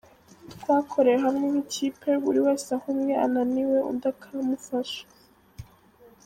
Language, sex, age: Kinyarwanda, female, under 19